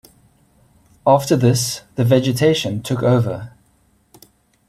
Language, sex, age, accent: English, male, 40-49, Southern African (South Africa, Zimbabwe, Namibia)